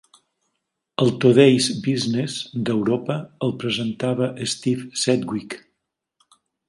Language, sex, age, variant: Catalan, male, 60-69, Nord-Occidental